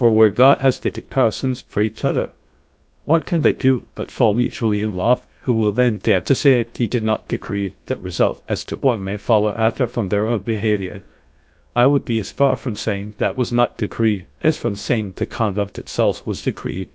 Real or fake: fake